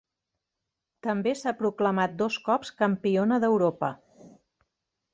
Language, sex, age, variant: Catalan, female, 40-49, Central